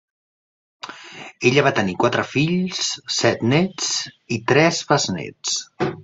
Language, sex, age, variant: Catalan, male, 19-29, Central